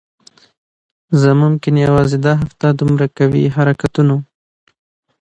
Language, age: Pashto, 19-29